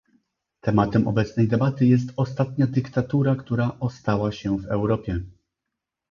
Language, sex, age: Polish, male, 30-39